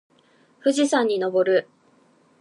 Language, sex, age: Japanese, female, 19-29